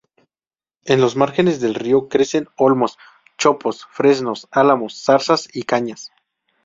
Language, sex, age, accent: Spanish, male, 19-29, México